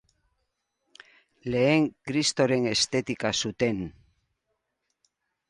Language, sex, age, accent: Basque, female, 60-69, Erdialdekoa edo Nafarra (Gipuzkoa, Nafarroa)